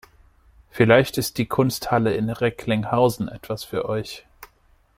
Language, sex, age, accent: German, male, 19-29, Deutschland Deutsch